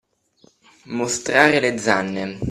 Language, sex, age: Italian, male, 19-29